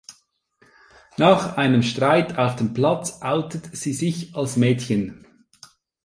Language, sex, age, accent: German, male, 30-39, Schweizerdeutsch